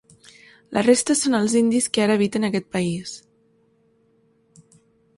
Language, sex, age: Catalan, female, 19-29